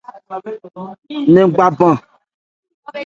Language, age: Ebrié, 19-29